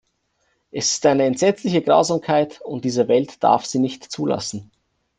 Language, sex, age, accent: German, male, 19-29, Österreichisches Deutsch